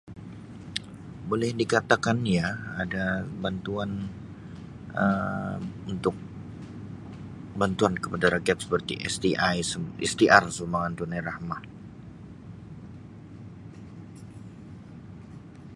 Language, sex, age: Sabah Malay, male, 19-29